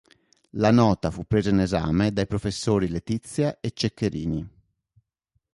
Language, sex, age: Italian, male, 30-39